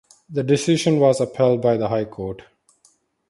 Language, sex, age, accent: English, male, 30-39, India and South Asia (India, Pakistan, Sri Lanka)